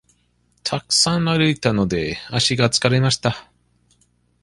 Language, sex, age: Japanese, male, 40-49